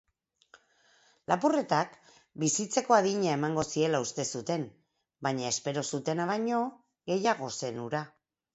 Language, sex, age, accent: Basque, female, 50-59, Mendebalekoa (Araba, Bizkaia, Gipuzkoako mendebaleko herri batzuk)